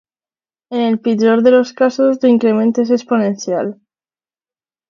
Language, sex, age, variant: Catalan, female, under 19, Alacantí